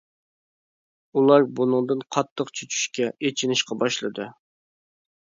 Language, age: Uyghur, 19-29